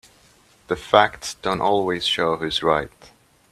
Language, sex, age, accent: English, male, 19-29, England English